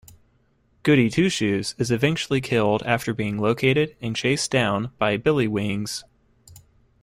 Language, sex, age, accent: English, male, 19-29, United States English